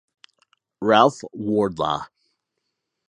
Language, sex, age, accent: English, male, under 19, United States English